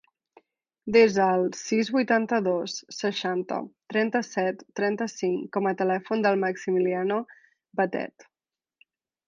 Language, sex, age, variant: Catalan, female, 19-29, Central